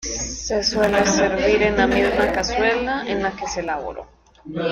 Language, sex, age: Spanish, female, 19-29